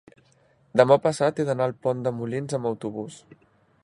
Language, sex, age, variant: Catalan, male, 19-29, Central